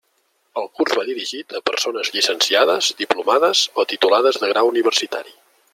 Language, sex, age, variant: Catalan, male, 40-49, Central